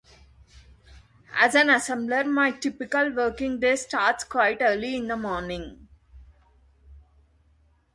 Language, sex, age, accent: English, female, 30-39, India and South Asia (India, Pakistan, Sri Lanka)